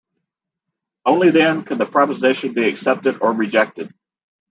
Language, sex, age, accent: English, male, 50-59, United States English